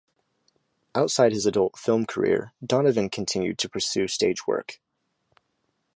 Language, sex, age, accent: English, male, 19-29, United States English